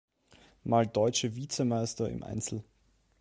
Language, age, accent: German, 19-29, Österreichisches Deutsch